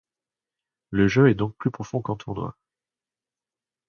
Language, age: French, 30-39